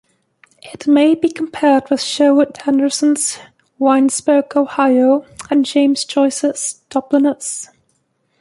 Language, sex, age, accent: English, female, 19-29, England English